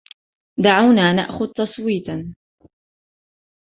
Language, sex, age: Arabic, female, 19-29